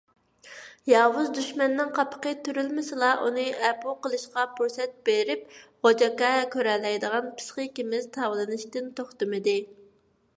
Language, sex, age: Uyghur, female, 19-29